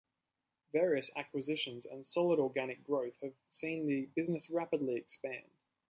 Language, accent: English, Australian English